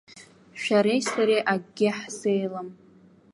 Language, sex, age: Abkhazian, female, 19-29